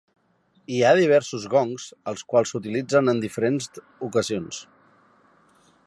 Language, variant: Catalan, Central